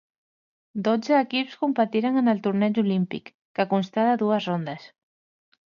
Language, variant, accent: Catalan, Central, central